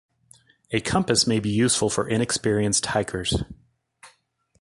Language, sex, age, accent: English, male, 40-49, United States English